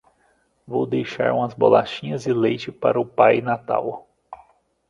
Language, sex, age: Portuguese, male, 30-39